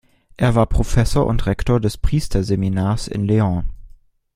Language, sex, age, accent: German, male, 19-29, Deutschland Deutsch